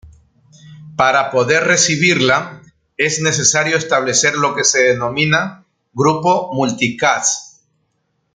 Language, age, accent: Spanish, 40-49, Andino-Pacífico: Colombia, Perú, Ecuador, oeste de Bolivia y Venezuela andina